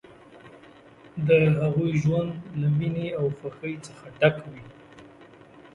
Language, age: Pashto, 40-49